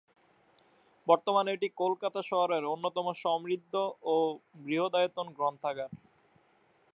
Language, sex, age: Bengali, male, 19-29